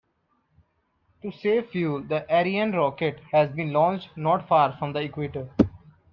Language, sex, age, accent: English, male, under 19, India and South Asia (India, Pakistan, Sri Lanka)